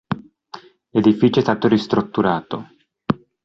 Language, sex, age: Italian, male, 40-49